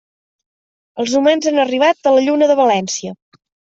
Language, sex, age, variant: Catalan, female, 19-29, Central